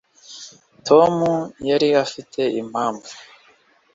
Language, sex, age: Kinyarwanda, male, 40-49